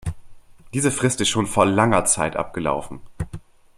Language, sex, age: German, male, 19-29